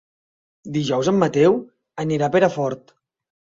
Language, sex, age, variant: Catalan, male, 40-49, Central